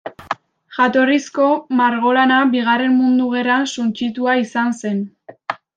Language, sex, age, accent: Basque, female, under 19, Mendebalekoa (Araba, Bizkaia, Gipuzkoako mendebaleko herri batzuk)